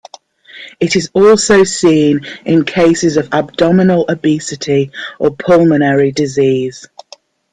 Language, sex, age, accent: English, female, 40-49, England English